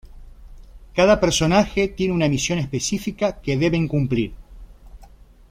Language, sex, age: Spanish, male, 40-49